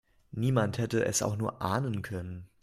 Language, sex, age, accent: German, male, 19-29, Deutschland Deutsch